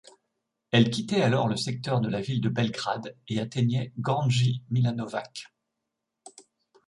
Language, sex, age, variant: French, male, 40-49, Français de métropole